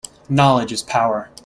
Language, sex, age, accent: English, male, 19-29, United States English